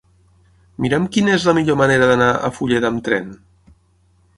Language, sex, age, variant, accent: Catalan, male, 40-49, Tortosí, nord-occidental; Tortosí